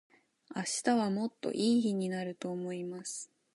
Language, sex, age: Japanese, female, 19-29